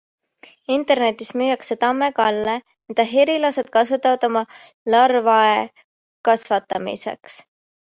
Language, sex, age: Estonian, female, 19-29